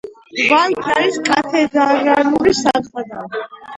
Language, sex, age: Georgian, female, under 19